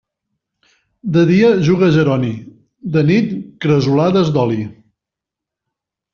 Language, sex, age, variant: Catalan, male, 50-59, Central